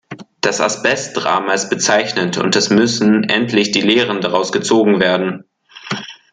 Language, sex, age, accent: German, male, under 19, Deutschland Deutsch